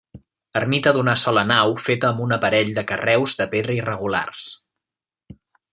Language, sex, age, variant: Catalan, male, 19-29, Central